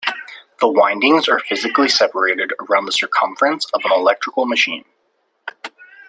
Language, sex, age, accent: English, male, 19-29, United States English